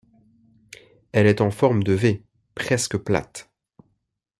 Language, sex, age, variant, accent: French, male, 19-29, Français d'Europe, Français de Belgique